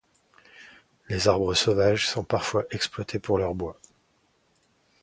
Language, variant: French, Français de métropole